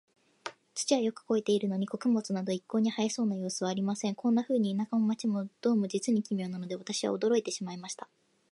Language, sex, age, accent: Japanese, female, 19-29, 標準語